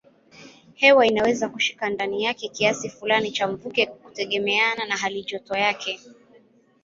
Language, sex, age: Swahili, male, 30-39